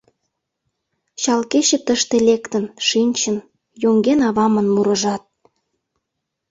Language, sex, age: Mari, female, 19-29